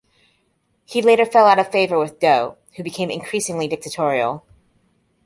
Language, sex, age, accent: English, female, 40-49, United States English